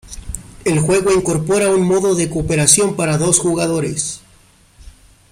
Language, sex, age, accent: Spanish, male, 19-29, México